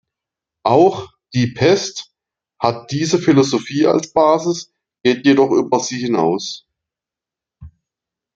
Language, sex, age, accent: German, male, 30-39, Deutschland Deutsch